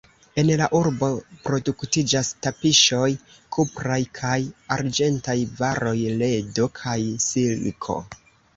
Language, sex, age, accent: Esperanto, female, 19-29, Internacia